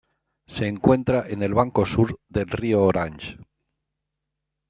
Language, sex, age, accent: Spanish, male, 60-69, España: Centro-Sur peninsular (Madrid, Toledo, Castilla-La Mancha)